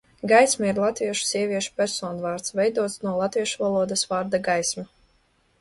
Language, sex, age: Latvian, female, 19-29